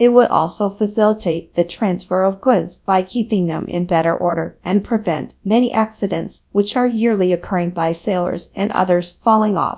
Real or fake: fake